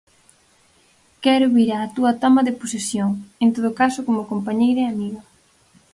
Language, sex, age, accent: Galician, female, 19-29, Central (gheada)